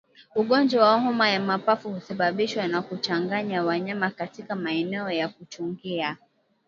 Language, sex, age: Swahili, female, 19-29